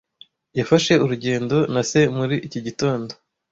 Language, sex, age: Kinyarwanda, male, 19-29